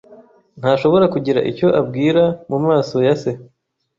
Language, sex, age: Kinyarwanda, male, 19-29